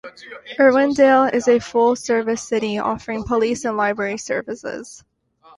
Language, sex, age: English, female, 19-29